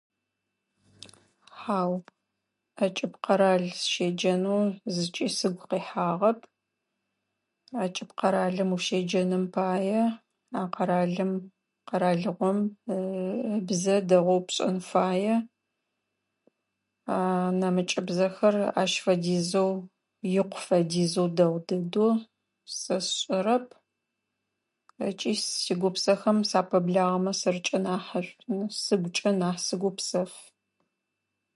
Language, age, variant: Adyghe, 40-49, Адыгабзэ (Кирил, пстэумэ зэдыряе)